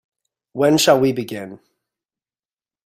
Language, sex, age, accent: English, male, 30-39, United States English